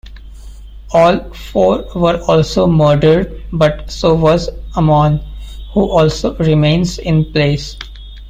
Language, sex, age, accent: English, male, 19-29, India and South Asia (India, Pakistan, Sri Lanka)